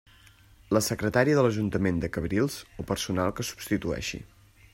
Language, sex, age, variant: Catalan, male, 19-29, Central